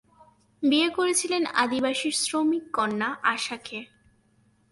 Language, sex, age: Bengali, female, under 19